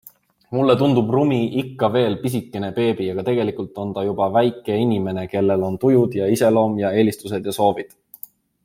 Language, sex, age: Estonian, male, 19-29